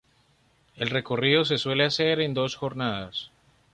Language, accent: Spanish, Caribe: Cuba, Venezuela, Puerto Rico, República Dominicana, Panamá, Colombia caribeña, México caribeño, Costa del golfo de México